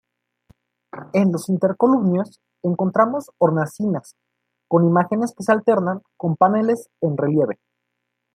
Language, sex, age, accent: Spanish, male, 19-29, México